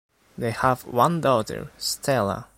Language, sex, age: English, male, 19-29